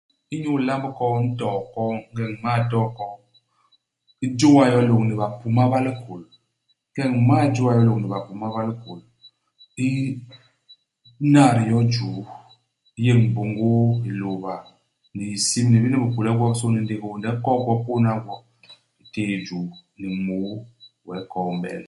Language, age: Basaa, 40-49